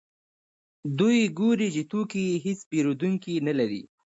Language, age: Pashto, 19-29